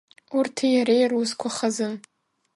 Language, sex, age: Abkhazian, female, under 19